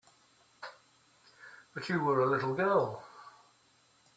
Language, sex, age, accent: English, male, 60-69, Australian English